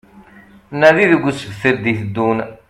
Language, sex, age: Kabyle, male, 40-49